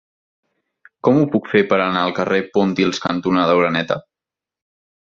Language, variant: Catalan, Central